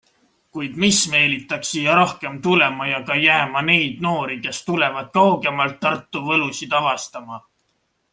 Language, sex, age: Estonian, male, 19-29